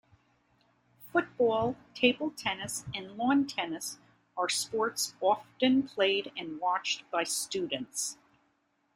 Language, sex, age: English, female, 50-59